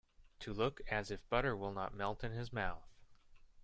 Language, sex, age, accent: English, male, 19-29, United States English